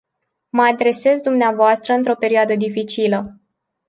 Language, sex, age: Romanian, female, 19-29